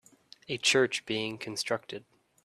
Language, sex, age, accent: English, male, 19-29, United States English